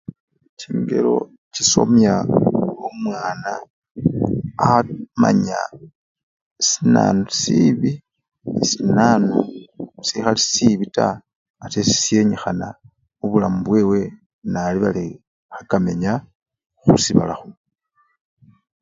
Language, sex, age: Luyia, male, 40-49